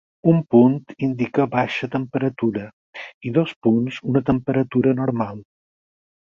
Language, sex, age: Catalan, male, 50-59